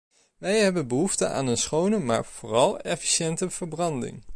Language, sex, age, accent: Dutch, male, 19-29, Nederlands Nederlands